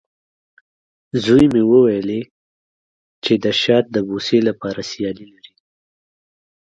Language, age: Pashto, 19-29